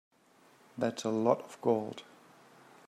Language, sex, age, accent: English, male, 30-39, Australian English